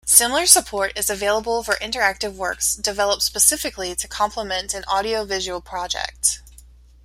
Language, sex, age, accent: English, female, 30-39, United States English